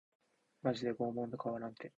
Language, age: Japanese, 19-29